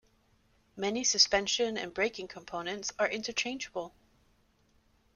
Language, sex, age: English, female, 30-39